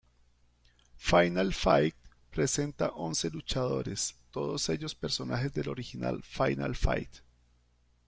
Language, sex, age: Spanish, male, 50-59